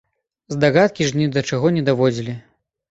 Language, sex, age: Belarusian, male, 19-29